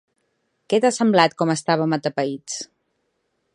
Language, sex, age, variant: Catalan, female, 19-29, Central